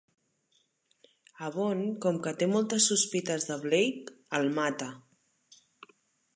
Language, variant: Catalan, Central